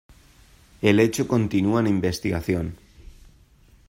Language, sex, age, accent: Spanish, male, 19-29, España: Centro-Sur peninsular (Madrid, Toledo, Castilla-La Mancha)